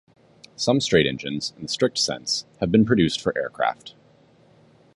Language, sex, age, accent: English, male, 30-39, United States English